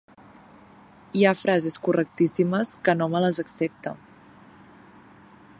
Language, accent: Catalan, gironí